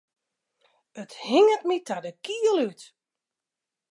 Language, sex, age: Western Frisian, female, 40-49